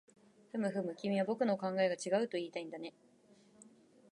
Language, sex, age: Japanese, female, 19-29